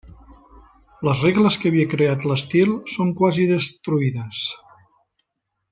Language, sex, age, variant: Catalan, male, 40-49, Central